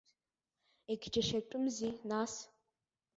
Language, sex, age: Abkhazian, female, under 19